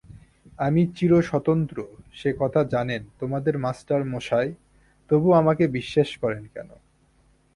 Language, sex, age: Bengali, male, 19-29